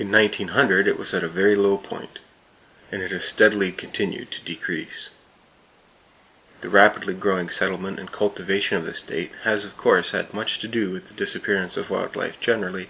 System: none